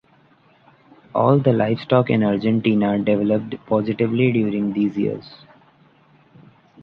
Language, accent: English, India and South Asia (India, Pakistan, Sri Lanka)